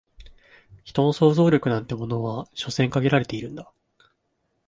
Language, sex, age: Japanese, male, 19-29